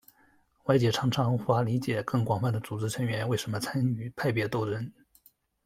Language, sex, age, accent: Chinese, male, 19-29, 出生地：江苏省